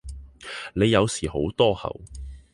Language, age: Cantonese, 19-29